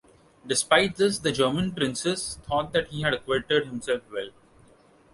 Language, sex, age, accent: English, male, 19-29, India and South Asia (India, Pakistan, Sri Lanka)